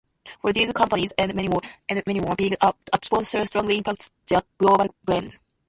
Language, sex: English, female